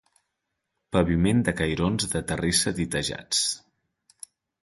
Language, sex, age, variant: Catalan, male, 19-29, Central